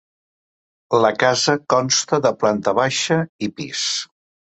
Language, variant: Catalan, Central